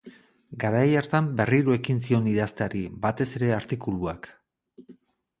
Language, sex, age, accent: Basque, male, 40-49, Erdialdekoa edo Nafarra (Gipuzkoa, Nafarroa)